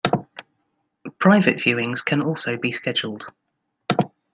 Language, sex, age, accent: English, female, 30-39, England English